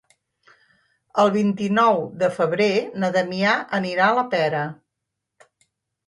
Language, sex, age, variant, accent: Catalan, female, 60-69, Central, central